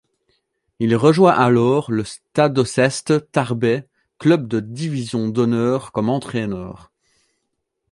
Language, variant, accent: French, Français d'Europe, Français de Belgique